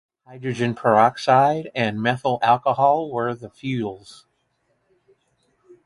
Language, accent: English, United States English